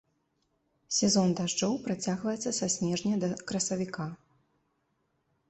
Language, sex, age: Belarusian, female, 30-39